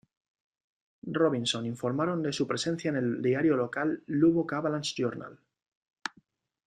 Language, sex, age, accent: Spanish, male, 19-29, España: Centro-Sur peninsular (Madrid, Toledo, Castilla-La Mancha)